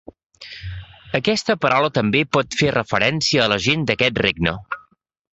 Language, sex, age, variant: Catalan, male, 40-49, Central